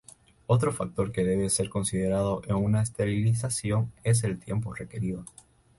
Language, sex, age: Spanish, male, 19-29